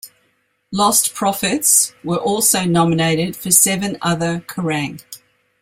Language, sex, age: English, female, 60-69